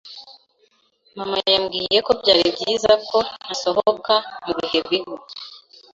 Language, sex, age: Kinyarwanda, female, 19-29